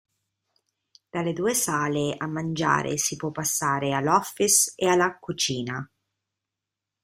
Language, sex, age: Italian, female, 30-39